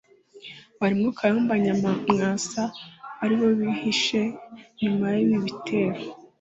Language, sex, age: Kinyarwanda, female, 19-29